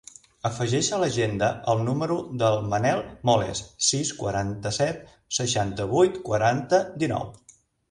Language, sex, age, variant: Catalan, male, 40-49, Central